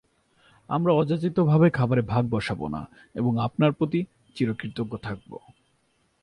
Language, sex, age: Bengali, male, 19-29